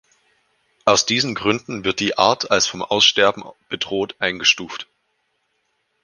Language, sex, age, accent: German, male, 19-29, Deutschland Deutsch